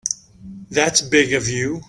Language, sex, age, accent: English, male, 50-59, United States English